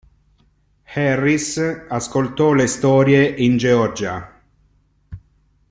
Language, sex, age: Italian, male, 50-59